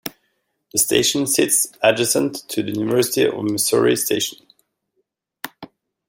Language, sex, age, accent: English, male, 40-49, United States English